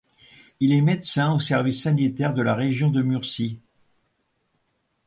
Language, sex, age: French, male, 70-79